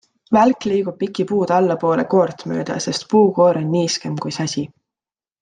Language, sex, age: Estonian, female, 19-29